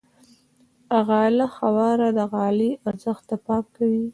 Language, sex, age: Pashto, female, 19-29